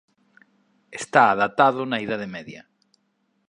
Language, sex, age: Galician, male, 40-49